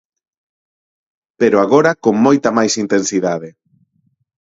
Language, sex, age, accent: Galician, male, 30-39, Neofalante